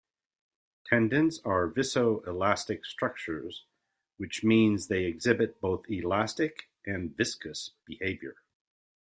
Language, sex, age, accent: English, male, 50-59, United States English